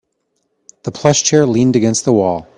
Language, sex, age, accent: English, male, 40-49, United States English